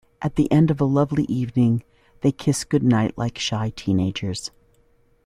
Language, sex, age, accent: English, female, 50-59, United States English